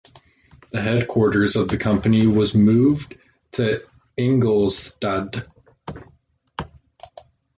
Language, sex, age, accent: English, male, under 19, United States English